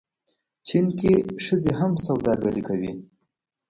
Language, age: Pashto, 19-29